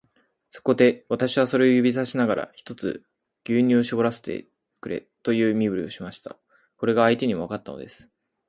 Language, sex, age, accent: Japanese, male, 19-29, 標準